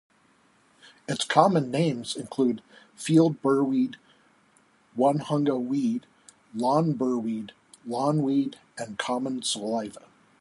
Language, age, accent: English, 50-59, United States English